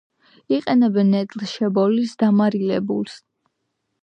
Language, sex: Georgian, female